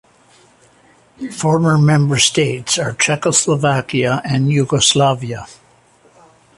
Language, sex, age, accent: English, male, 60-69, Canadian English